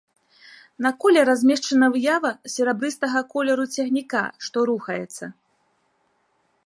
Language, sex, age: Belarusian, female, 30-39